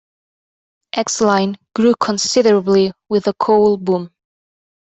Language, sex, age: English, female, 19-29